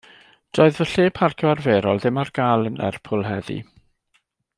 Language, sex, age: Welsh, male, 50-59